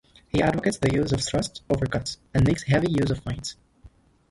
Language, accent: English, United States English